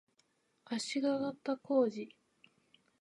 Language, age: Japanese, 19-29